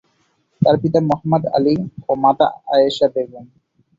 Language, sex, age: Bengali, male, 19-29